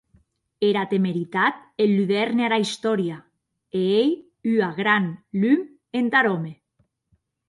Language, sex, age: Occitan, female, 40-49